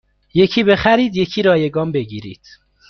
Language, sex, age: Persian, male, 30-39